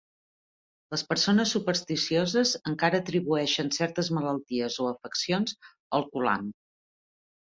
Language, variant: Catalan, Central